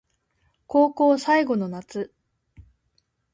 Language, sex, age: Japanese, female, 19-29